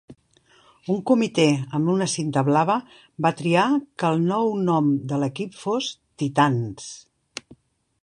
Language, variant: Catalan, Central